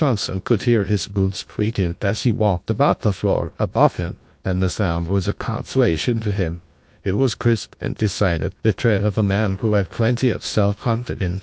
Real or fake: fake